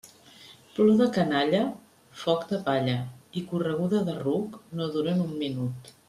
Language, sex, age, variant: Catalan, female, 50-59, Central